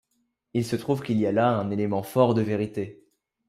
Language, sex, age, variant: French, male, under 19, Français de métropole